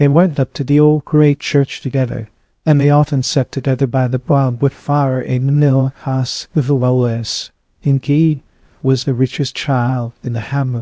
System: TTS, VITS